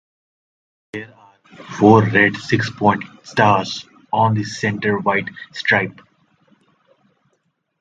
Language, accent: English, India and South Asia (India, Pakistan, Sri Lanka)